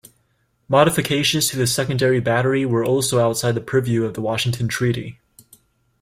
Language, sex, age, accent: English, male, 19-29, United States English